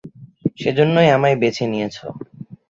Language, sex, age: Bengali, male, 19-29